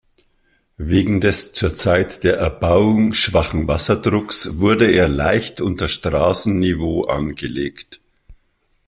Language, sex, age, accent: German, male, 50-59, Österreichisches Deutsch